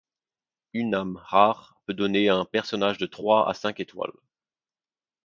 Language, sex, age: French, male, 30-39